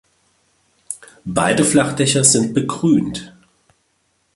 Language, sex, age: German, male, 40-49